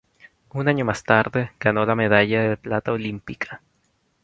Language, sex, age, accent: Spanish, female, 19-29, Chileno: Chile, Cuyo